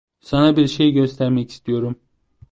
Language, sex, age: Turkish, male, 19-29